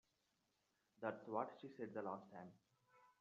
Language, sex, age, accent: English, male, 19-29, India and South Asia (India, Pakistan, Sri Lanka)